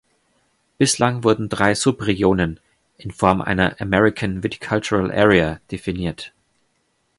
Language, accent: German, Deutschland Deutsch